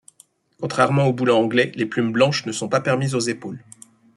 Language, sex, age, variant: French, male, 30-39, Français de métropole